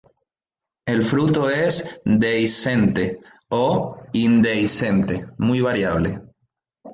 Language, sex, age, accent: Spanish, male, 19-29, España: Islas Canarias